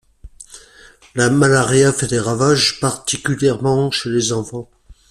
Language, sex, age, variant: French, male, 50-59, Français de métropole